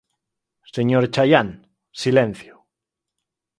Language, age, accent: Galician, 19-29, Normativo (estándar)